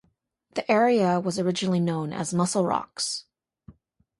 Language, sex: English, female